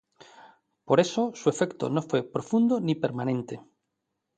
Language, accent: Spanish, España: Norte peninsular (Asturias, Castilla y León, Cantabria, País Vasco, Navarra, Aragón, La Rioja, Guadalajara, Cuenca)